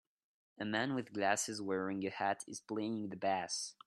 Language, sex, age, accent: English, male, under 19, United States English